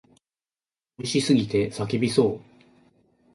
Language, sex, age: Japanese, male, 50-59